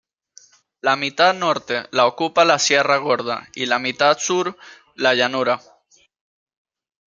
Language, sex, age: Spanish, male, 19-29